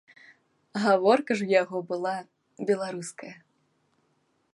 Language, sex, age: Belarusian, female, 19-29